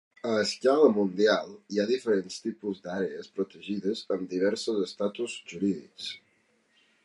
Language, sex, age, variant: Catalan, male, 19-29, Balear